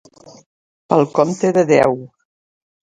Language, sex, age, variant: Catalan, female, 50-59, Septentrional